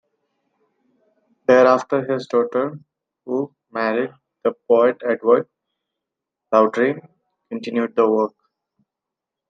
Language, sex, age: English, male, 19-29